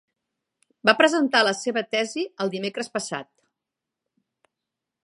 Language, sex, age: Catalan, female, 50-59